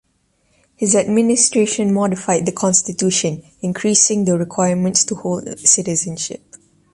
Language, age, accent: English, under 19, United States English